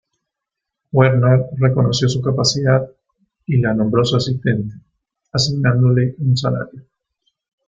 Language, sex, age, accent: Spanish, male, 30-39, Rioplatense: Argentina, Uruguay, este de Bolivia, Paraguay